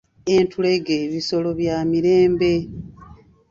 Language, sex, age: Ganda, female, 50-59